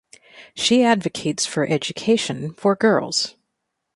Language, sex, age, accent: English, female, 40-49, United States English